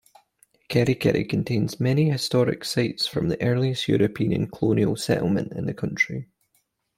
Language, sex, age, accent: English, male, 19-29, Scottish English